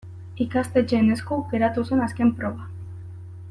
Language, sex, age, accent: Basque, female, 19-29, Erdialdekoa edo Nafarra (Gipuzkoa, Nafarroa)